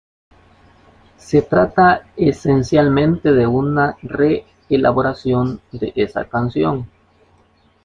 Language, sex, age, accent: Spanish, male, 30-39, América central